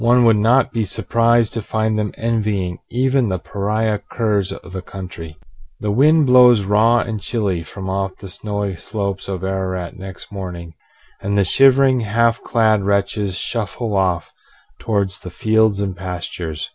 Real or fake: real